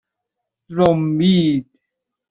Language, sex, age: Persian, male, 30-39